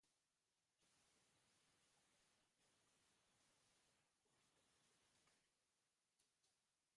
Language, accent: Basque, Mendebalekoa (Araba, Bizkaia, Gipuzkoako mendebaleko herri batzuk)